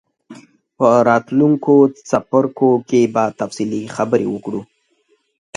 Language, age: Pashto, 19-29